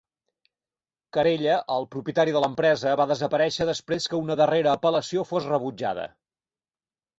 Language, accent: Catalan, nord-oriental